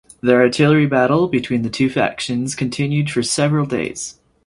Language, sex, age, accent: English, male, 19-29, United States English